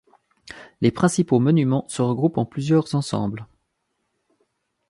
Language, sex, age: French, male, 30-39